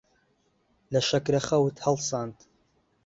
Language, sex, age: Central Kurdish, male, 19-29